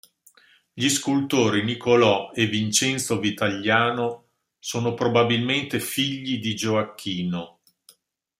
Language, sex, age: Italian, male, 60-69